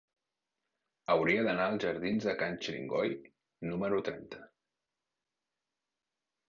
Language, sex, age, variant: Catalan, male, 40-49, Central